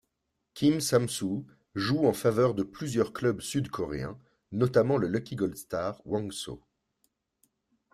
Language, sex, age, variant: French, male, 40-49, Français de métropole